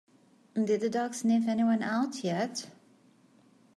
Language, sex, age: English, female, 50-59